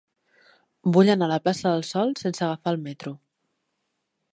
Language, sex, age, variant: Catalan, female, 30-39, Nord-Occidental